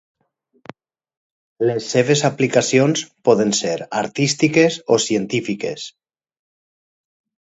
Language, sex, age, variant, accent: Catalan, male, 40-49, Valencià central, central; valencià